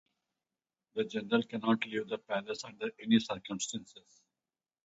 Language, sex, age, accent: English, male, 50-59, India and South Asia (India, Pakistan, Sri Lanka)